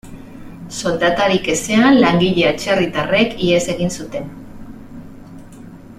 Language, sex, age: Basque, female, 40-49